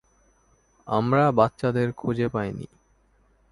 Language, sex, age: Bengali, male, 19-29